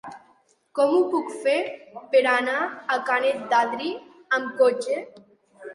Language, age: Catalan, 19-29